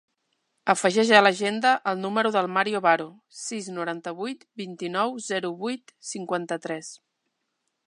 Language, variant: Catalan, Central